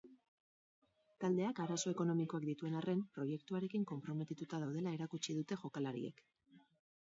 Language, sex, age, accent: Basque, female, 40-49, Mendebalekoa (Araba, Bizkaia, Gipuzkoako mendebaleko herri batzuk)